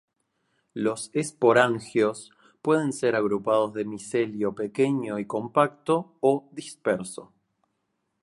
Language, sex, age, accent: Spanish, male, 30-39, Rioplatense: Argentina, Uruguay, este de Bolivia, Paraguay